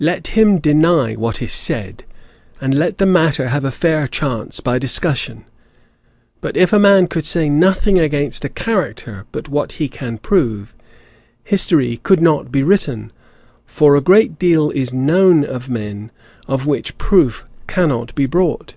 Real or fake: real